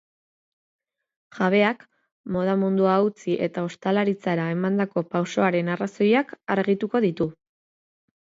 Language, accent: Basque, Erdialdekoa edo Nafarra (Gipuzkoa, Nafarroa)